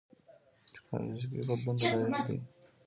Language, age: Pashto, under 19